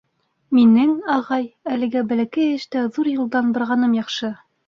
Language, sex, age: Bashkir, female, under 19